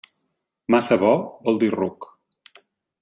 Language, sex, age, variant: Catalan, male, 40-49, Central